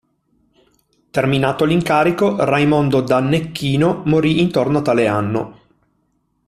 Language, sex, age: Italian, male, 40-49